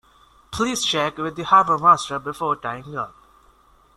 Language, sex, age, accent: English, male, under 19, India and South Asia (India, Pakistan, Sri Lanka)